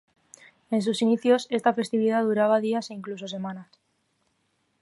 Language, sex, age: Spanish, female, under 19